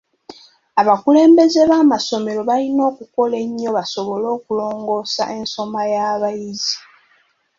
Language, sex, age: Ganda, female, 19-29